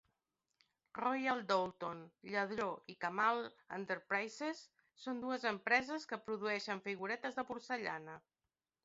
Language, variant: Catalan, Central